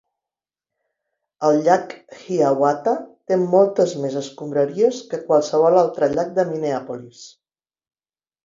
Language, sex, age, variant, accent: Catalan, female, 50-59, Central, central